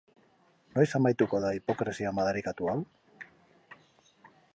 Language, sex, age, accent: Basque, male, 50-59, Mendebalekoa (Araba, Bizkaia, Gipuzkoako mendebaleko herri batzuk)